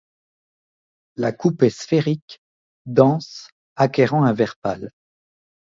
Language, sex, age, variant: French, male, 30-39, Français de métropole